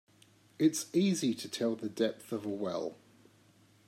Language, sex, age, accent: English, male, 30-39, Australian English